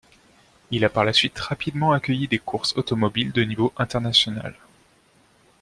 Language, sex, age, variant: French, male, 19-29, Français de métropole